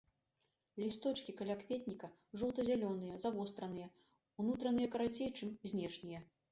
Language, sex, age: Belarusian, female, 50-59